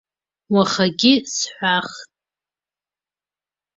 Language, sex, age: Abkhazian, female, under 19